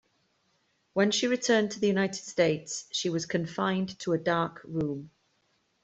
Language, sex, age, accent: English, female, 40-49, Welsh English